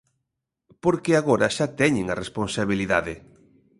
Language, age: Galician, 50-59